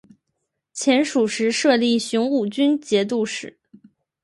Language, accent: Chinese, 出生地：吉林省